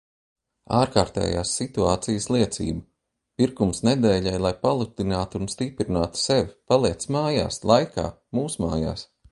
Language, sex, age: Latvian, male, 40-49